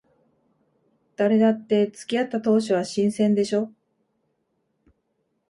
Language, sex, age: Japanese, female, 30-39